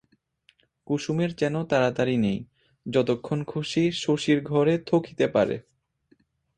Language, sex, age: Bengali, female, 19-29